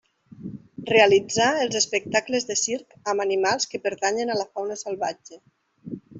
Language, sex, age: Catalan, female, 50-59